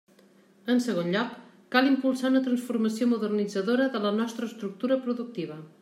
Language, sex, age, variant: Catalan, female, 40-49, Central